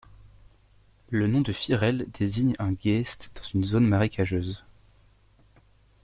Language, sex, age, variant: French, male, 19-29, Français de métropole